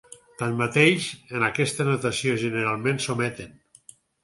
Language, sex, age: Catalan, male, 60-69